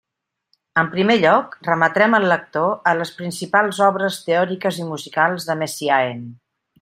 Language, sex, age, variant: Catalan, female, 60-69, Central